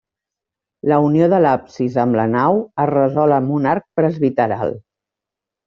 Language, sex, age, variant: Catalan, female, 50-59, Central